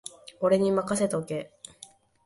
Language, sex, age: Japanese, female, 19-29